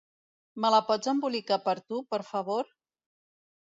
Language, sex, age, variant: Catalan, female, 50-59, Central